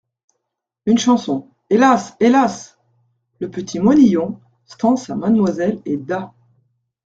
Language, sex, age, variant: French, female, 40-49, Français de métropole